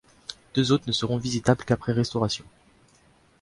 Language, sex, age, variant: French, male, under 19, Français de métropole